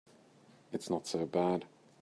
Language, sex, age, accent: English, male, 40-49, England English